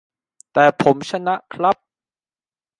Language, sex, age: Thai, male, 19-29